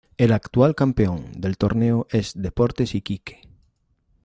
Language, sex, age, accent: Spanish, male, 50-59, España: Norte peninsular (Asturias, Castilla y León, Cantabria, País Vasco, Navarra, Aragón, La Rioja, Guadalajara, Cuenca)